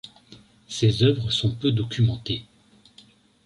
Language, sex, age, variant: French, male, 30-39, Français de métropole